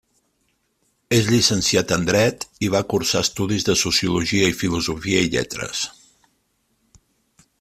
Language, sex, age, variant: Catalan, male, 50-59, Central